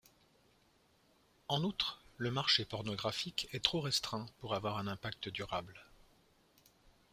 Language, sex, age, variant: French, male, 40-49, Français de métropole